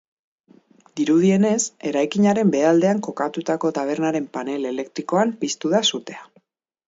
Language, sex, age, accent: Basque, female, 30-39, Mendebalekoa (Araba, Bizkaia, Gipuzkoako mendebaleko herri batzuk)